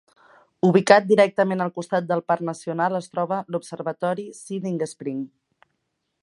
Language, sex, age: Catalan, female, 19-29